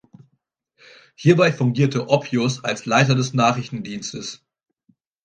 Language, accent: German, Deutschland Deutsch